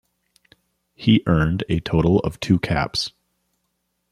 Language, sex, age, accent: English, male, 30-39, United States English